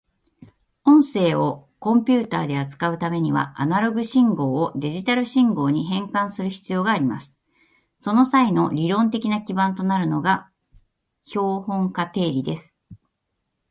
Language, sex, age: Japanese, female, 50-59